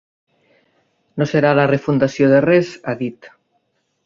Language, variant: Catalan, Nord-Occidental